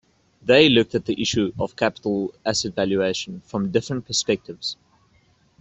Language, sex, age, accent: English, male, 19-29, Southern African (South Africa, Zimbabwe, Namibia)